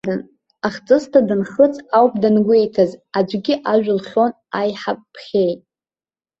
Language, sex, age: Abkhazian, female, under 19